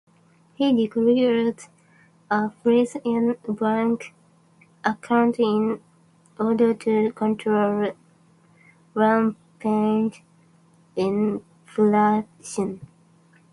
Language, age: English, 19-29